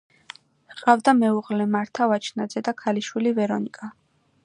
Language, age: Georgian, under 19